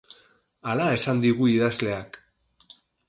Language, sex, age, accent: Basque, male, 30-39, Mendebalekoa (Araba, Bizkaia, Gipuzkoako mendebaleko herri batzuk)